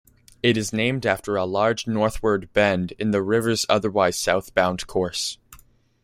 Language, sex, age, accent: English, male, under 19, United States English